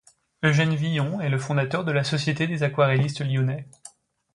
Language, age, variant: French, 19-29, Français de métropole